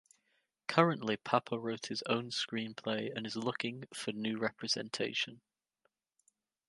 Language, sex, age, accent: English, male, 19-29, England English